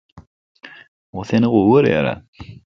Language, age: Turkmen, 19-29